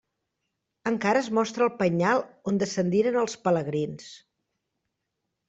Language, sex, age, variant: Catalan, female, 50-59, Central